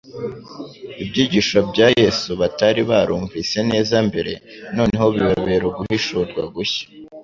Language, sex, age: Kinyarwanda, male, under 19